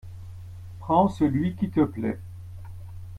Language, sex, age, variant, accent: French, male, 70-79, Français d'Europe, Français de Belgique